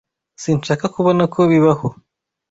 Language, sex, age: Kinyarwanda, male, 19-29